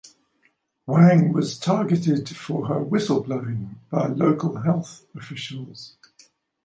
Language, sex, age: English, male, 70-79